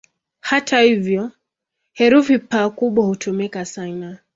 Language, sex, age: Swahili, female, 19-29